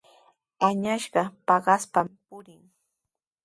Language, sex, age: Sihuas Ancash Quechua, female, 19-29